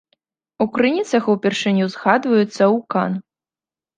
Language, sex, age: Belarusian, female, 19-29